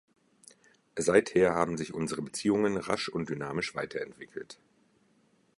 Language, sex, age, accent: German, male, 50-59, Deutschland Deutsch